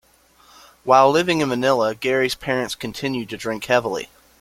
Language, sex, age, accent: English, male, 30-39, United States English